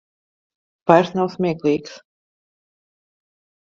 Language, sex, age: Latvian, female, 40-49